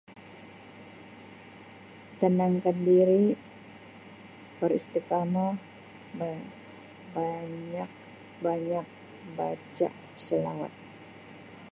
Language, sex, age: Sabah Malay, female, 60-69